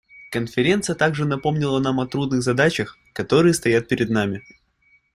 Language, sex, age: Russian, male, 19-29